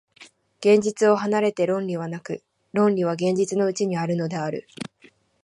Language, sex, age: Japanese, female, 19-29